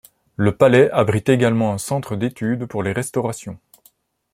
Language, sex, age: French, male, 30-39